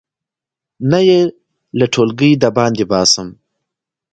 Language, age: Pashto, 19-29